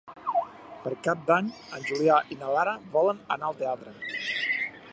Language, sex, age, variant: Catalan, male, 40-49, Balear